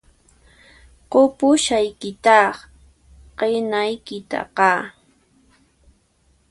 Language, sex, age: Puno Quechua, female, 19-29